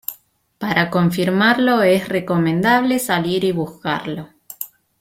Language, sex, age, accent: Spanish, female, 19-29, Rioplatense: Argentina, Uruguay, este de Bolivia, Paraguay